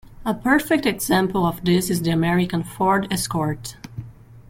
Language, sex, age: English, female, 40-49